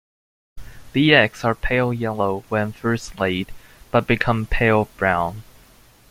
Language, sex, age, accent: English, male, under 19, United States English